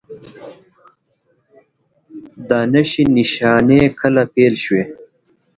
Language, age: Pashto, 19-29